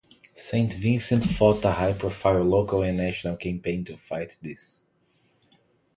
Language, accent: English, Brazilian